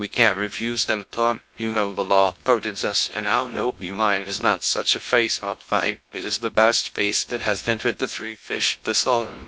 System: TTS, GlowTTS